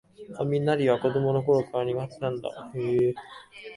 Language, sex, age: Japanese, male, 19-29